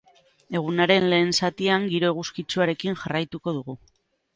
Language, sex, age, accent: Basque, female, 40-49, Mendebalekoa (Araba, Bizkaia, Gipuzkoako mendebaleko herri batzuk)